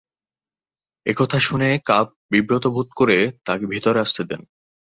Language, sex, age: Bengali, male, 19-29